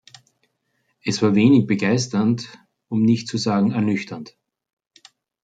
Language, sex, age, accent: German, male, 40-49, Österreichisches Deutsch